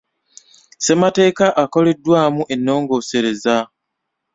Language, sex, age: Ganda, male, 30-39